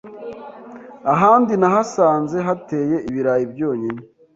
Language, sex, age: Kinyarwanda, male, 19-29